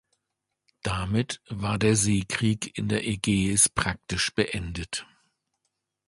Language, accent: German, Deutschland Deutsch